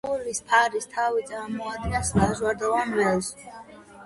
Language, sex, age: Georgian, female, under 19